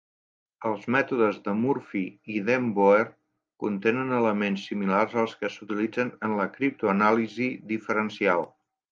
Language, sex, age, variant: Catalan, male, 50-59, Central